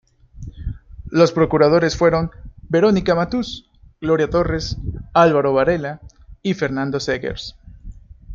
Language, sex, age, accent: Spanish, male, 19-29, México